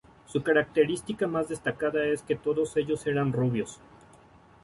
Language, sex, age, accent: Spanish, male, 19-29, México